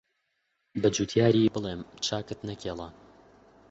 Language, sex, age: Central Kurdish, male, under 19